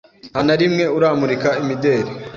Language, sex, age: Kinyarwanda, male, 19-29